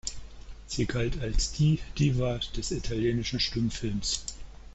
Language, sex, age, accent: German, male, 50-59, Deutschland Deutsch